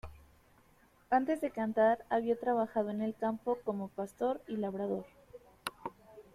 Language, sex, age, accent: Spanish, female, 19-29, México